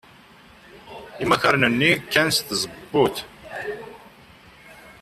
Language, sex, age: Kabyle, male, 30-39